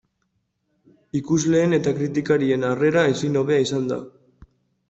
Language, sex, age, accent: Basque, male, 19-29, Mendebalekoa (Araba, Bizkaia, Gipuzkoako mendebaleko herri batzuk)